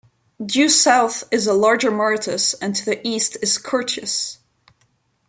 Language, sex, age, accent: English, female, 19-29, United States English